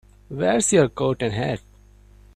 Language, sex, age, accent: English, male, 19-29, India and South Asia (India, Pakistan, Sri Lanka)